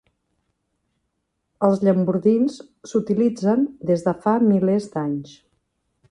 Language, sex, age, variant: Catalan, female, 50-59, Central